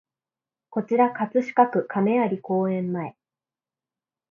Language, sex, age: Japanese, female, 19-29